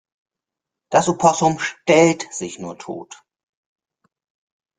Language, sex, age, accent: German, male, 50-59, Deutschland Deutsch